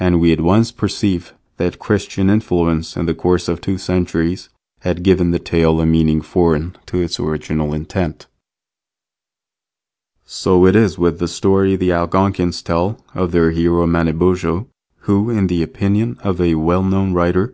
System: none